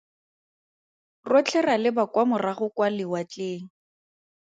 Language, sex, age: Tswana, female, 30-39